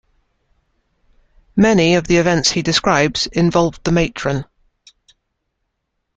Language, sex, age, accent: English, female, 50-59, England English